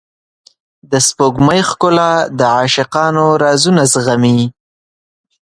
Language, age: Pashto, 19-29